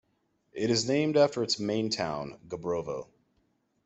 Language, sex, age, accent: English, male, 30-39, United States English